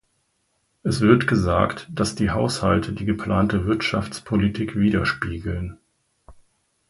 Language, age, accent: German, 50-59, Deutschland Deutsch